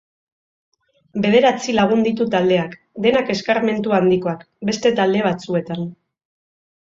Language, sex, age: Basque, female, 30-39